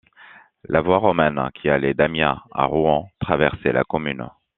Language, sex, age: French, male, 30-39